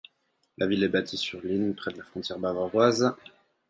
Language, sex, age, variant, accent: French, male, 30-39, Français d'Europe, Français de Suisse